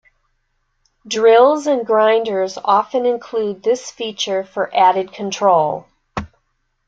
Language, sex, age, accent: English, female, 50-59, United States English